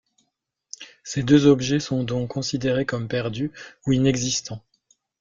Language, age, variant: French, 40-49, Français de métropole